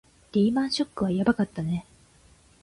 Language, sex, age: Japanese, female, 19-29